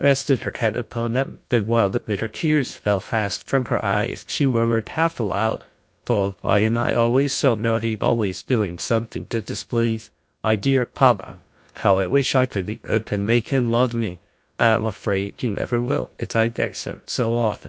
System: TTS, GlowTTS